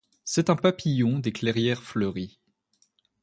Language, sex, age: French, female, 19-29